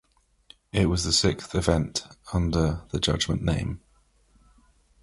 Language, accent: English, England English